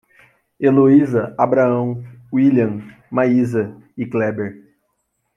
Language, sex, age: Portuguese, male, 19-29